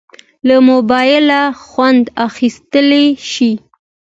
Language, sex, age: Pashto, female, 19-29